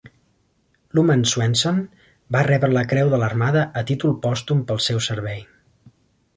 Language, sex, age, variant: Catalan, male, 40-49, Central